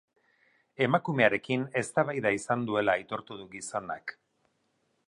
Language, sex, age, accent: Basque, male, 50-59, Erdialdekoa edo Nafarra (Gipuzkoa, Nafarroa)